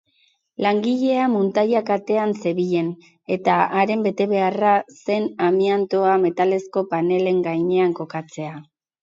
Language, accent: Basque, Mendebalekoa (Araba, Bizkaia, Gipuzkoako mendebaleko herri batzuk)